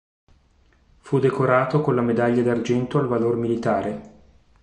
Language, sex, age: Italian, male, 50-59